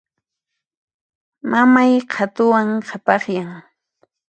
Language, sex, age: Puno Quechua, female, 30-39